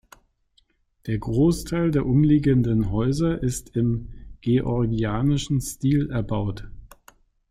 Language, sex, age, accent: German, male, 50-59, Deutschland Deutsch